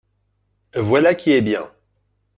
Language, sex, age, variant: French, male, 40-49, Français de métropole